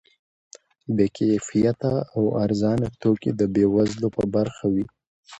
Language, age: Pashto, 19-29